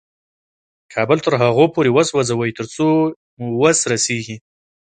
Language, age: Pashto, 19-29